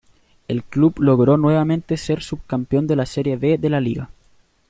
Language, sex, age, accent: Spanish, male, 19-29, Chileno: Chile, Cuyo